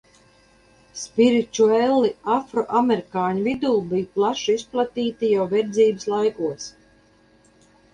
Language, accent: Latvian, Kurzeme